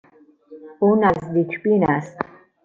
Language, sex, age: Persian, female, 50-59